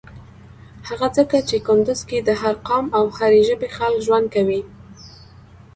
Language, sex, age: Pashto, female, 19-29